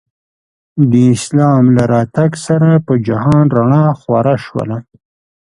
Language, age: Pashto, 70-79